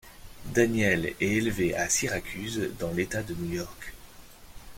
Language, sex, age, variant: French, male, 30-39, Français de métropole